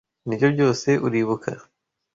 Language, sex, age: Kinyarwanda, male, 19-29